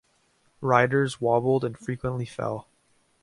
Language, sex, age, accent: English, male, 19-29, United States English